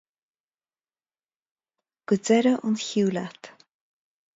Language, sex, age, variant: Irish, female, 30-39, Gaeilge Chonnacht